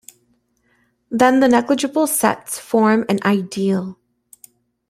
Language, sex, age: English, female, 19-29